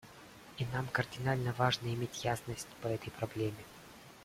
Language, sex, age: Russian, male, 19-29